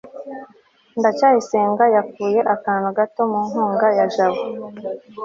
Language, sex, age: Kinyarwanda, female, 19-29